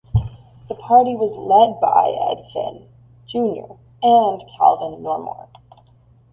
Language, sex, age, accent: English, female, 19-29, United States English